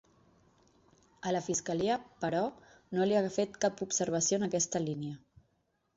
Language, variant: Catalan, Central